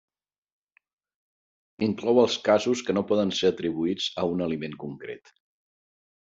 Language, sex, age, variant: Catalan, male, 50-59, Central